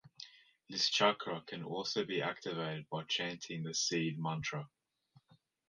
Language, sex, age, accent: English, male, 19-29, Australian English